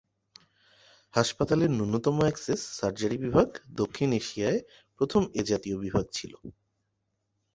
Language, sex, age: Bengali, male, 30-39